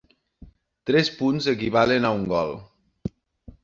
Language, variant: Catalan, Septentrional